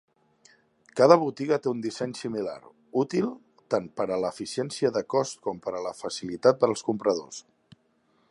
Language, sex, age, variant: Catalan, male, 30-39, Central